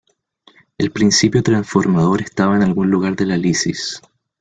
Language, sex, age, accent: Spanish, male, 19-29, Chileno: Chile, Cuyo